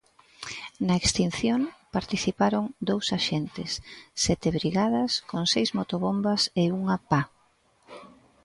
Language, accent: Galician, Central (gheada)